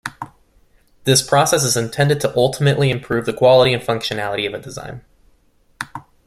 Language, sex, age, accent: English, male, 19-29, United States English